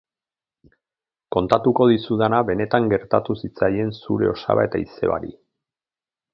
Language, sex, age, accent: Basque, male, 40-49, Erdialdekoa edo Nafarra (Gipuzkoa, Nafarroa)